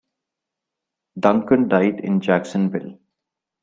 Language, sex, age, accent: English, male, 30-39, India and South Asia (India, Pakistan, Sri Lanka)